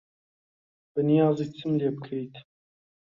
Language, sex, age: Central Kurdish, male, 19-29